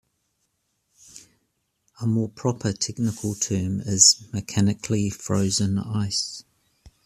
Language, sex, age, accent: English, male, 50-59, New Zealand English